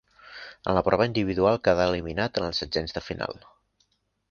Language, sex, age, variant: Catalan, male, under 19, Central